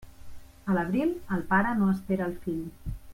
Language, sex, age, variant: Catalan, female, 30-39, Central